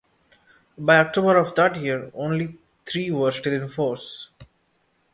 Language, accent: English, India and South Asia (India, Pakistan, Sri Lanka)